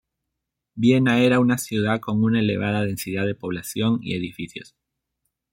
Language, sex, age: Spanish, male, 30-39